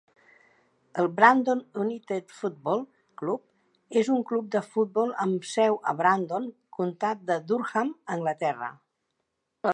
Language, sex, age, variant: Catalan, female, 70-79, Central